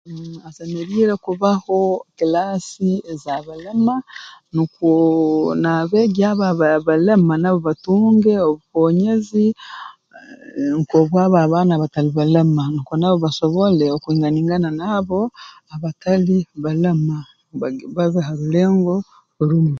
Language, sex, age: Tooro, female, 40-49